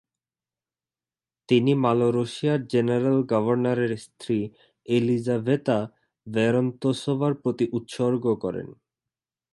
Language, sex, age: Bengali, male, 19-29